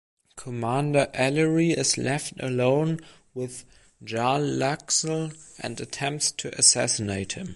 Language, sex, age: English, male, under 19